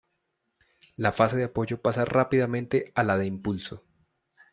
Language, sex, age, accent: Spanish, male, 30-39, Andino-Pacífico: Colombia, Perú, Ecuador, oeste de Bolivia y Venezuela andina